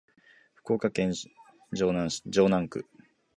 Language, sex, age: Japanese, male, 19-29